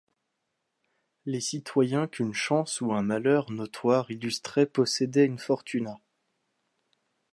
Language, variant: French, Français de métropole